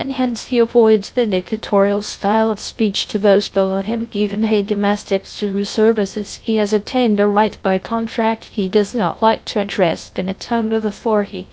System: TTS, GlowTTS